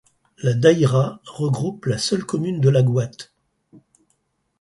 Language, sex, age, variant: French, male, 60-69, Français de métropole